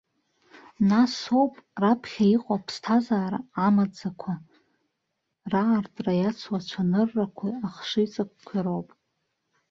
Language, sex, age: Abkhazian, female, 19-29